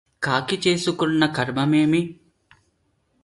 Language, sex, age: Telugu, male, 19-29